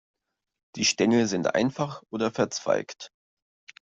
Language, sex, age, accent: German, male, 19-29, Deutschland Deutsch